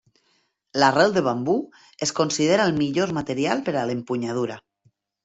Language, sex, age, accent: Catalan, female, 30-39, valencià